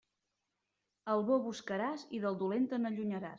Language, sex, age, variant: Catalan, female, 30-39, Central